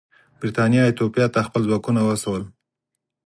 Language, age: Pashto, 30-39